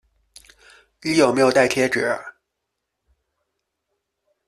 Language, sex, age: Chinese, male, 30-39